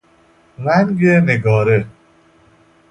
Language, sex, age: Persian, male, 30-39